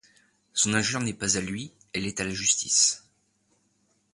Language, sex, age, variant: French, male, 30-39, Français de métropole